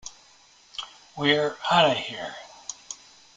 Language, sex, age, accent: English, male, 70-79, Canadian English